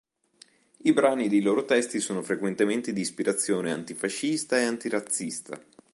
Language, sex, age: Italian, male, 19-29